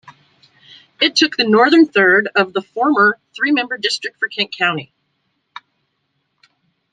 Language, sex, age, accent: English, female, 50-59, United States English